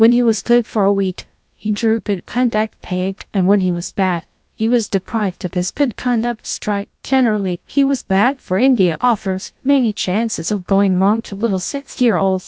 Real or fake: fake